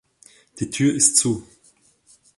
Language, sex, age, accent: German, male, 19-29, Österreichisches Deutsch